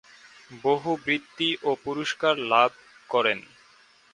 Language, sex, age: Bengali, male, 19-29